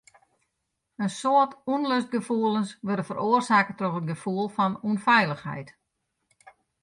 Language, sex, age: Western Frisian, female, 60-69